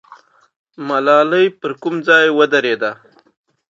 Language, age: Pashto, 30-39